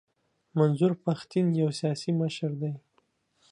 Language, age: Pashto, 19-29